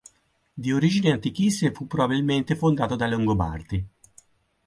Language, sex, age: Italian, male, 50-59